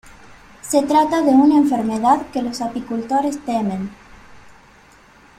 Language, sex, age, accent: Spanish, female, 19-29, Rioplatense: Argentina, Uruguay, este de Bolivia, Paraguay